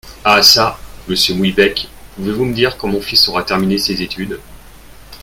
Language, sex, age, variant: French, male, 30-39, Français de métropole